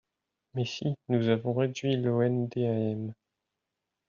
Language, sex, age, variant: French, male, 19-29, Français de métropole